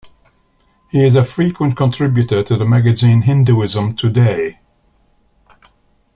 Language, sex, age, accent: English, male, 70-79, England English